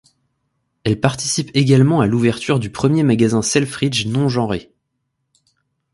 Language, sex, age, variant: French, male, 19-29, Français de métropole